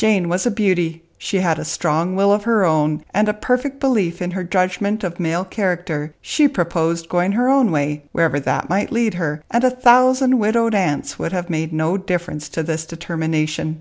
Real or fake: real